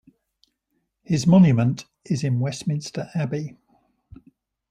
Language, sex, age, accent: English, male, 60-69, England English